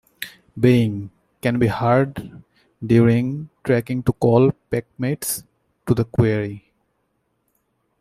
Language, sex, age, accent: English, male, 30-39, United States English